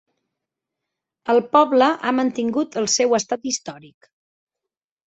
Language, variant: Catalan, Central